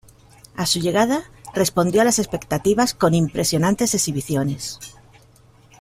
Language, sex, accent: Spanish, female, España: Sur peninsular (Andalucia, Extremadura, Murcia)